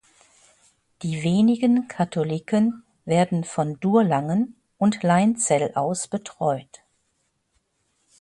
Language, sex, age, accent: German, female, 60-69, Deutschland Deutsch